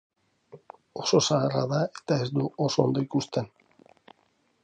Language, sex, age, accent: Basque, male, 30-39, Mendebalekoa (Araba, Bizkaia, Gipuzkoako mendebaleko herri batzuk)